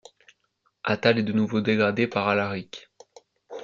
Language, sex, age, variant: French, male, under 19, Français de métropole